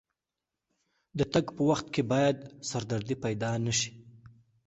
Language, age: Pashto, under 19